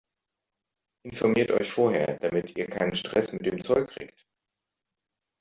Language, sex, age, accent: German, male, 40-49, Deutschland Deutsch